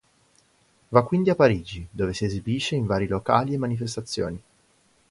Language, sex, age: Italian, male, 19-29